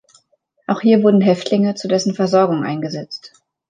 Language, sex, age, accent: German, female, 19-29, Deutschland Deutsch